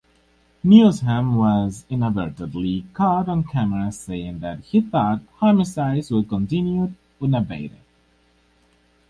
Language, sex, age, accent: English, male, 19-29, United States English